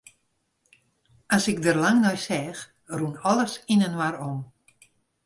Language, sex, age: Western Frisian, female, 60-69